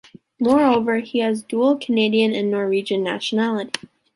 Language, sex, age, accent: English, female, 19-29, United States English